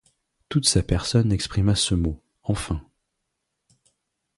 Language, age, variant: French, 30-39, Français de métropole